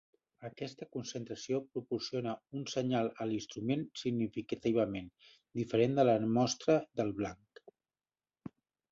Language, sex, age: Catalan, male, 40-49